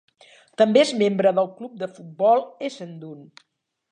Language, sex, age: Catalan, female, 60-69